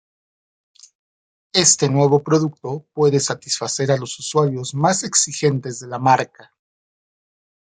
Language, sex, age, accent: Spanish, male, 40-49, México